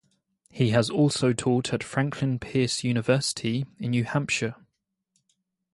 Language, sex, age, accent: English, male, 19-29, England English